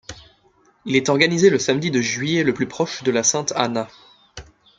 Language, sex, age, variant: French, male, 19-29, Français de métropole